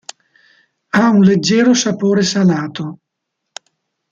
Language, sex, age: Italian, male, 60-69